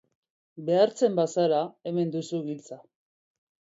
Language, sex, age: Basque, female, 40-49